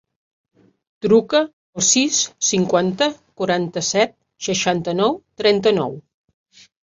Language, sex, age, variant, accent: Catalan, female, 50-59, Septentrional, Empordanès